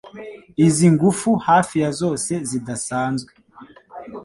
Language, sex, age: Kinyarwanda, male, 19-29